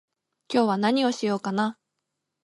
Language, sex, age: Japanese, female, 19-29